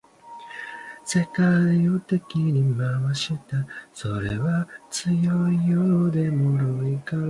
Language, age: Chinese, 19-29